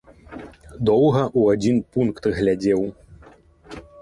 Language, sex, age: Belarusian, male, 19-29